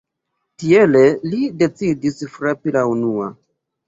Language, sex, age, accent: Esperanto, male, 30-39, Internacia